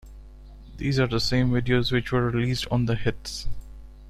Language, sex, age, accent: English, male, 19-29, India and South Asia (India, Pakistan, Sri Lanka)